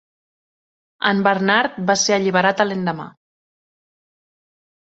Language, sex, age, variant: Catalan, female, 19-29, Central